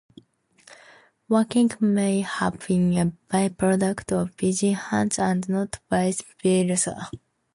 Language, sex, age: English, female, 19-29